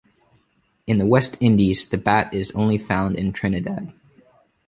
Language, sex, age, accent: English, male, 19-29, United States English